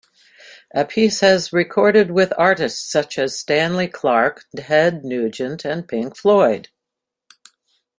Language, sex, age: English, female, 60-69